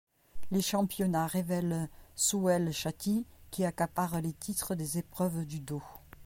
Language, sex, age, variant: French, female, 50-59, Français de métropole